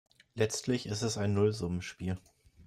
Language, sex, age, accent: German, male, 19-29, Deutschland Deutsch